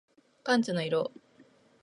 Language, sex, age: Japanese, female, 50-59